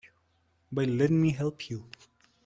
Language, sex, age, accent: English, male, 19-29, India and South Asia (India, Pakistan, Sri Lanka)